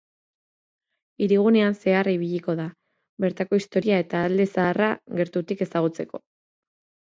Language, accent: Basque, Erdialdekoa edo Nafarra (Gipuzkoa, Nafarroa)